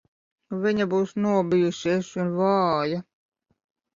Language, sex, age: Latvian, female, 50-59